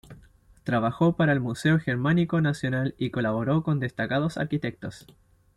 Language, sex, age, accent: Spanish, male, 19-29, Chileno: Chile, Cuyo